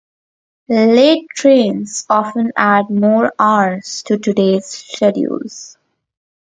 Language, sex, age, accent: English, female, under 19, India and South Asia (India, Pakistan, Sri Lanka)